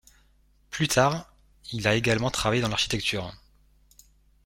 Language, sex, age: French, male, 30-39